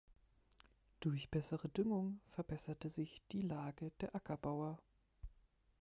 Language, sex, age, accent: German, male, 19-29, Deutschland Deutsch